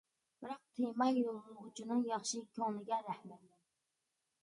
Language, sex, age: Uyghur, female, under 19